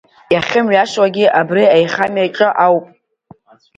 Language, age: Abkhazian, under 19